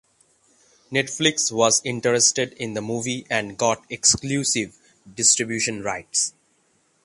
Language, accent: English, India and South Asia (India, Pakistan, Sri Lanka)